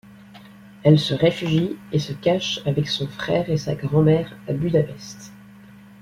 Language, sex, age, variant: French, male, under 19, Français de métropole